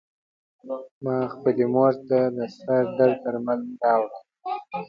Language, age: Pashto, 30-39